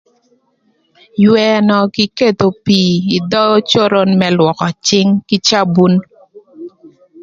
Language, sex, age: Thur, female, 30-39